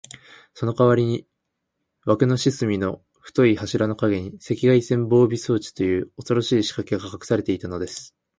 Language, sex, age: Japanese, male, 19-29